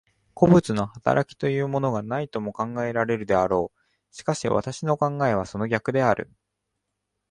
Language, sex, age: Japanese, male, under 19